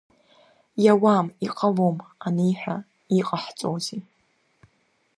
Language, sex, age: Abkhazian, female, under 19